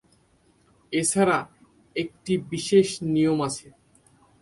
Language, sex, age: Bengali, male, 19-29